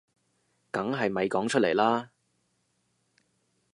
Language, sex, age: Cantonese, male, 19-29